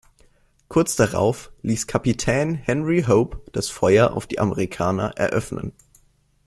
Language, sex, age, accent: German, male, 19-29, Deutschland Deutsch